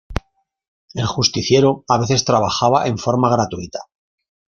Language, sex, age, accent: Spanish, male, 50-59, España: Norte peninsular (Asturias, Castilla y León, Cantabria, País Vasco, Navarra, Aragón, La Rioja, Guadalajara, Cuenca)